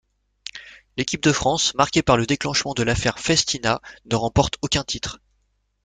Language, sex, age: French, male, 40-49